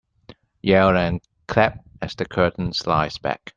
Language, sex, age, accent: English, male, 40-49, Hong Kong English